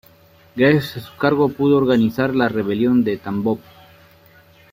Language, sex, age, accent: Spanish, male, 40-49, Andino-Pacífico: Colombia, Perú, Ecuador, oeste de Bolivia y Venezuela andina